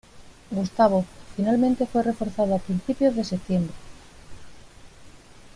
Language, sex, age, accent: Spanish, female, 40-49, España: Sur peninsular (Andalucia, Extremadura, Murcia)